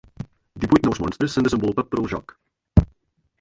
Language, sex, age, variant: Catalan, male, 19-29, Central